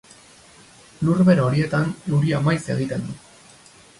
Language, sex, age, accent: Basque, male, 30-39, Mendebalekoa (Araba, Bizkaia, Gipuzkoako mendebaleko herri batzuk)